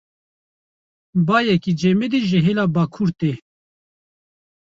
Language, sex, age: Kurdish, male, 50-59